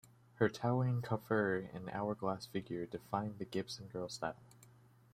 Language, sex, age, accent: English, male, 19-29, United States English